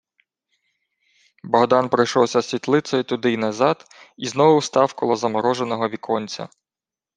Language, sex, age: Ukrainian, male, 19-29